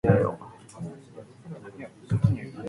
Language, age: Cantonese, 19-29